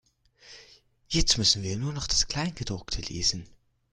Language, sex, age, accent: German, male, under 19, Schweizerdeutsch